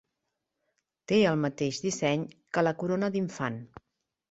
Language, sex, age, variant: Catalan, female, 40-49, Central